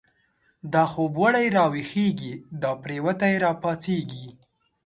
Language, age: Pashto, 19-29